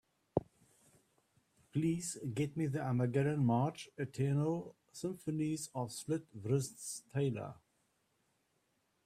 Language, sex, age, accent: English, male, 60-69, Southern African (South Africa, Zimbabwe, Namibia)